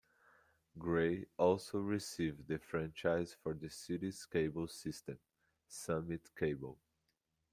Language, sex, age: English, male, 30-39